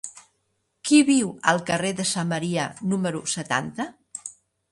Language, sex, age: Catalan, female, 60-69